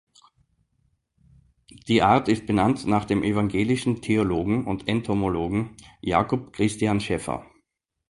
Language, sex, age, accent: German, male, 40-49, Österreichisches Deutsch